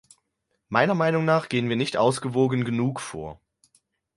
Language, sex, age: German, male, 30-39